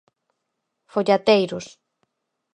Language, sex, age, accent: Galician, female, 30-39, Normativo (estándar)